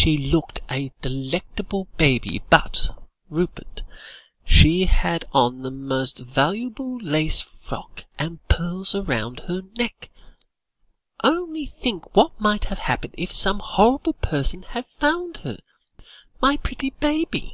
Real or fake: real